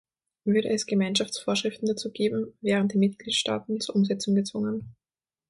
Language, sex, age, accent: German, female, 19-29, Österreichisches Deutsch